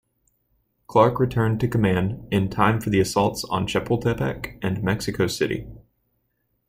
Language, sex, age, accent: English, male, 19-29, United States English